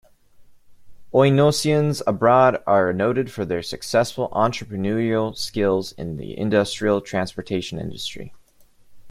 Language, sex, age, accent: English, male, 19-29, United States English